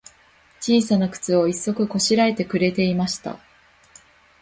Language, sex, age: Japanese, female, 19-29